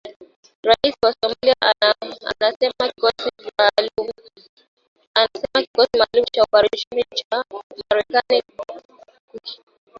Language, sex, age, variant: Swahili, female, 19-29, Kiswahili cha Bara ya Kenya